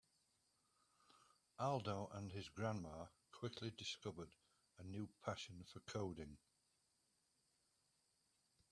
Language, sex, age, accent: English, male, 60-69, England English